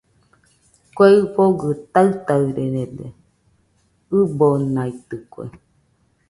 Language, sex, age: Nüpode Huitoto, female, 40-49